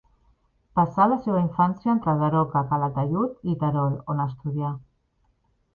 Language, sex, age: Catalan, female, 50-59